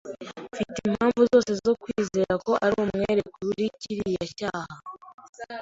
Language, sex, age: Kinyarwanda, female, 19-29